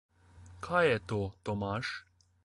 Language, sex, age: Slovenian, male, 19-29